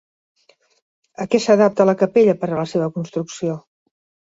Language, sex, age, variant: Catalan, female, 60-69, Central